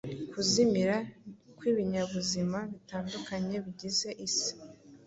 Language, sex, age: Kinyarwanda, female, 19-29